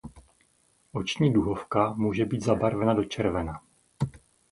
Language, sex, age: Czech, male, 50-59